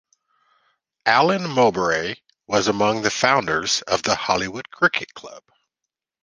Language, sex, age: English, male, 50-59